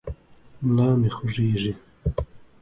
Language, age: Pashto, 19-29